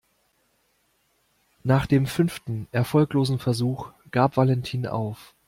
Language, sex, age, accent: German, male, 40-49, Deutschland Deutsch